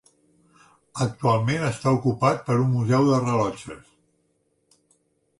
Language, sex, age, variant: Catalan, male, 60-69, Central